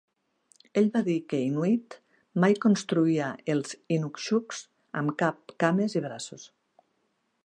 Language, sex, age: Catalan, female, 50-59